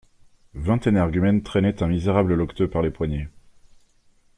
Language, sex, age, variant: French, male, 30-39, Français de métropole